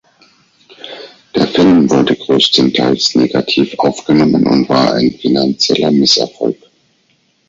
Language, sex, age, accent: German, male, 50-59, Deutschland Deutsch